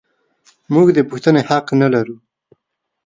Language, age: Pashto, 19-29